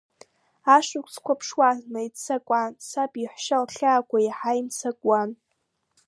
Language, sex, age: Abkhazian, female, under 19